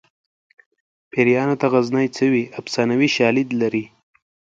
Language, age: Pashto, under 19